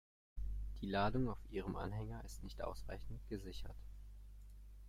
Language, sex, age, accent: German, male, 19-29, Deutschland Deutsch